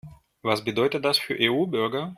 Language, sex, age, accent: German, male, 40-49, Russisch Deutsch